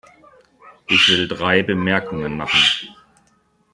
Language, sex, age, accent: German, male, 40-49, Deutschland Deutsch